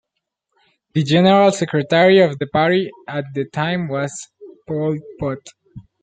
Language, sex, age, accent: English, male, under 19, United States English